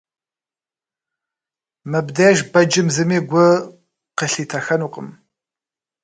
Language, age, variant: Kabardian, 30-39, Адыгэбзэ (Къэбэрдей, Кирил, псоми зэдай)